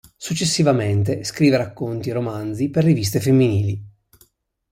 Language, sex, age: Italian, male, 19-29